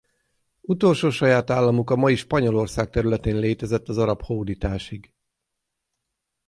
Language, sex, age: Hungarian, male, 40-49